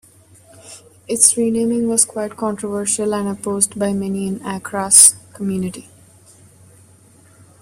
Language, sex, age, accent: English, female, 19-29, India and South Asia (India, Pakistan, Sri Lanka)